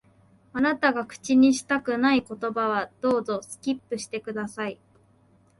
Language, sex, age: Japanese, female, 19-29